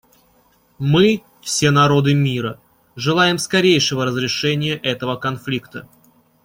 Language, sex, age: Russian, male, 30-39